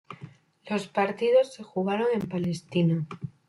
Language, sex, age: Spanish, female, 19-29